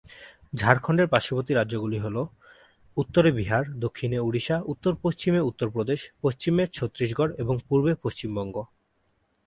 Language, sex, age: Bengali, male, 19-29